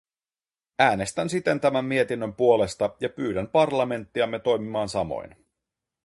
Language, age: Finnish, 40-49